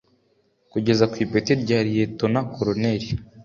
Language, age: Kinyarwanda, under 19